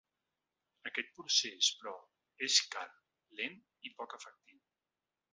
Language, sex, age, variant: Catalan, male, 40-49, Central